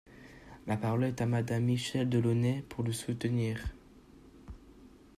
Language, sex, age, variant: French, male, under 19, Français de métropole